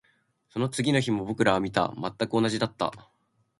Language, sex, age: Japanese, male, 19-29